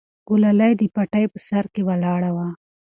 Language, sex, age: Pashto, female, 19-29